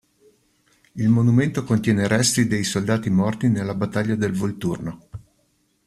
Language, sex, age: Italian, male, 50-59